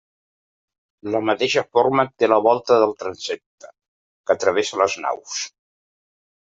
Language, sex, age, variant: Catalan, male, 60-69, Nord-Occidental